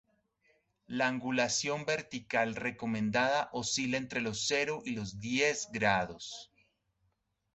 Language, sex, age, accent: Spanish, male, 40-49, Andino-Pacífico: Colombia, Perú, Ecuador, oeste de Bolivia y Venezuela andina